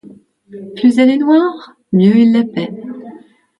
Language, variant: French, Français de métropole